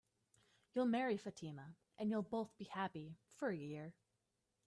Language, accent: English, United States English